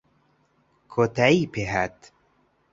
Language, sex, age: Central Kurdish, male, 19-29